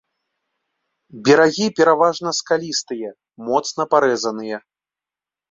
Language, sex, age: Belarusian, male, 40-49